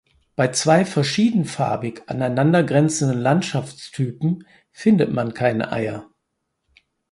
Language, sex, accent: German, male, Deutschland Deutsch